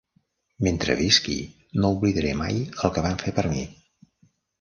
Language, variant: Catalan, Central